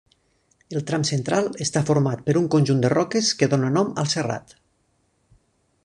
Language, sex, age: Catalan, male, 40-49